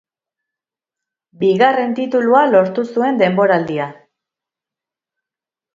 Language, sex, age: Basque, male, 30-39